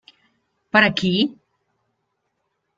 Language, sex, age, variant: Catalan, female, 50-59, Central